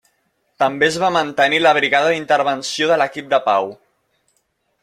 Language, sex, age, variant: Catalan, male, under 19, Central